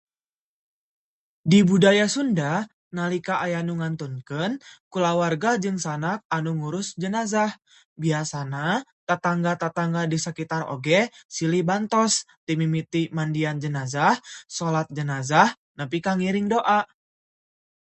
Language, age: Sundanese, 19-29